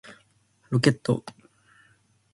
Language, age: Japanese, 19-29